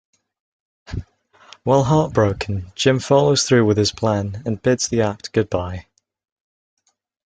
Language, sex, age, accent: English, male, under 19, England English